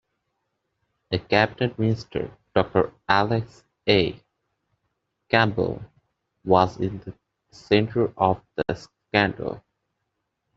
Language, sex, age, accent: English, male, 19-29, United States English